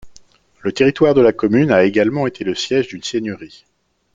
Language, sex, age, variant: French, male, 30-39, Français de métropole